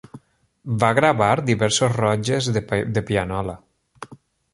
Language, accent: Catalan, valencià